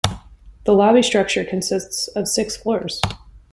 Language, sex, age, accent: English, female, 30-39, United States English